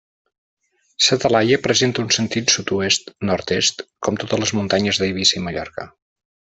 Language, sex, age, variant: Catalan, male, 50-59, Central